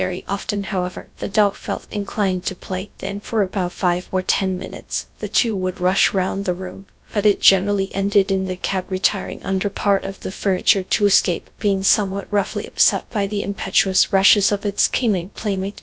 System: TTS, GradTTS